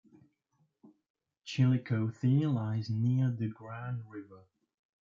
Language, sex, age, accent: English, male, 19-29, England English